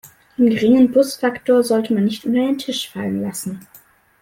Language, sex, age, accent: German, male, under 19, Deutschland Deutsch